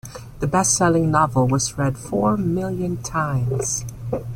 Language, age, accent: English, 40-49, Filipino